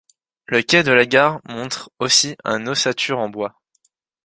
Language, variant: French, Français de métropole